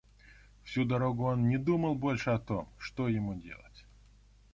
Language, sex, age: Russian, male, 30-39